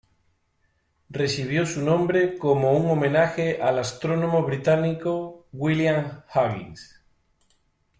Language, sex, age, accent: Spanish, male, 19-29, España: Sur peninsular (Andalucia, Extremadura, Murcia)